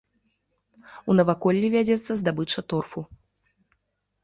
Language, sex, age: Belarusian, female, 19-29